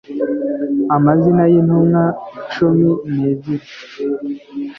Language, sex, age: Kinyarwanda, male, 19-29